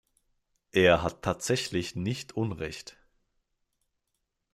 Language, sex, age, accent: German, male, 19-29, Deutschland Deutsch